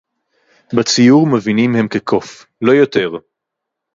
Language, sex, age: Hebrew, male, 19-29